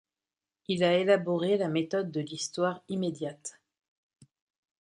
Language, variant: French, Français de métropole